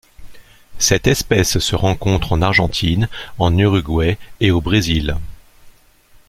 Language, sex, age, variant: French, male, 40-49, Français de métropole